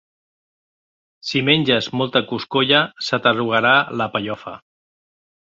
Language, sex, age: Catalan, male, 50-59